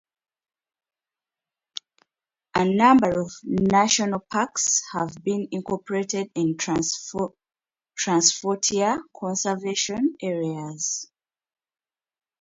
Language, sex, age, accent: English, female, 30-39, United States English